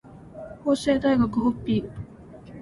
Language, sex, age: Japanese, female, 19-29